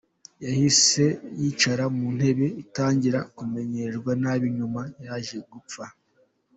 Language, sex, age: Kinyarwanda, male, 19-29